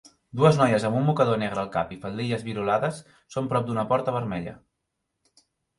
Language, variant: Catalan, Central